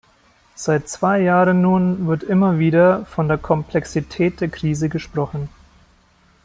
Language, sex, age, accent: German, female, 19-29, Deutschland Deutsch